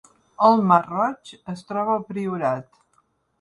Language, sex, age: Catalan, female, 60-69